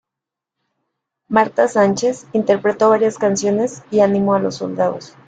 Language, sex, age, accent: Spanish, female, 30-39, México